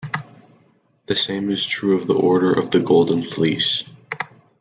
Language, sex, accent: English, male, United States English